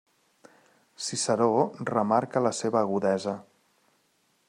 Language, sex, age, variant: Catalan, male, 30-39, Central